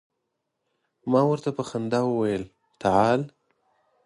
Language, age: Pashto, 19-29